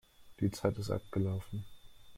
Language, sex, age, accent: German, male, under 19, Deutschland Deutsch